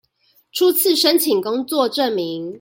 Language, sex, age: Chinese, female, 19-29